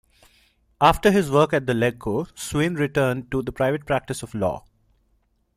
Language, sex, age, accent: English, male, 19-29, India and South Asia (India, Pakistan, Sri Lanka)